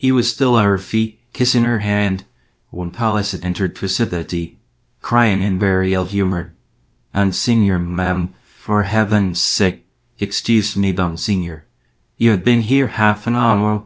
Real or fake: fake